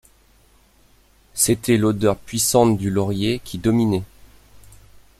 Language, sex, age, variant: French, male, 30-39, Français de métropole